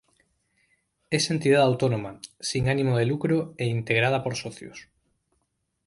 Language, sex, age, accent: Spanish, male, 30-39, España: Norte peninsular (Asturias, Castilla y León, Cantabria, País Vasco, Navarra, Aragón, La Rioja, Guadalajara, Cuenca)